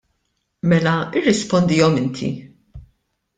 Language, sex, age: Maltese, female, 50-59